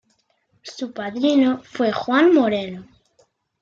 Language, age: Spanish, under 19